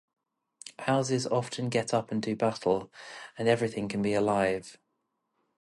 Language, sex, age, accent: English, male, 30-39, England English